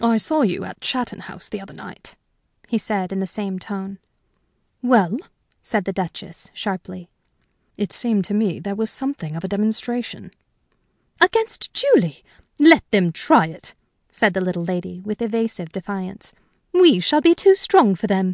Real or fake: real